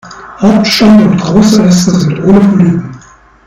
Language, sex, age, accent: German, male, 40-49, Deutschland Deutsch